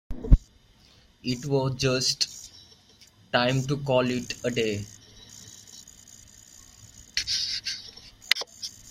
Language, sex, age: English, male, 19-29